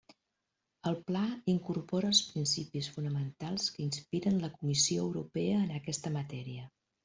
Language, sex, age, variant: Catalan, female, 50-59, Central